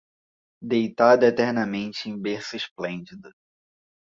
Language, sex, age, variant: Portuguese, male, under 19, Portuguese (Brasil)